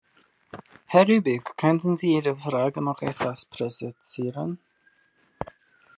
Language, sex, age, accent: German, male, 19-29, Britisches Deutsch